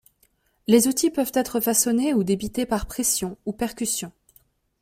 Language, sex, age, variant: French, female, 19-29, Français de métropole